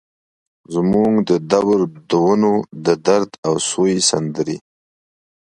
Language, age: Pashto, 30-39